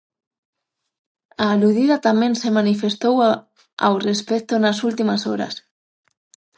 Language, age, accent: Galician, 30-39, Central (gheada); Normativo (estándar); Neofalante